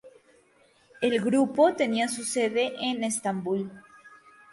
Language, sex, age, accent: Spanish, female, 19-29, México